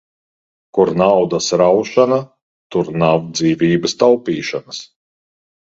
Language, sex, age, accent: Latvian, male, 40-49, Rigas